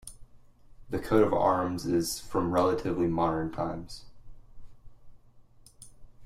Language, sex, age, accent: English, male, 19-29, United States English